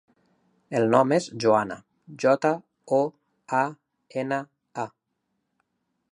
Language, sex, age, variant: Catalan, male, 40-49, Nord-Occidental